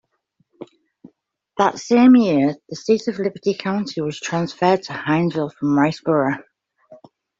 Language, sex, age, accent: English, female, 40-49, England English